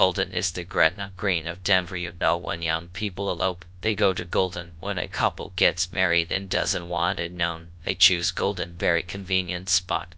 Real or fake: fake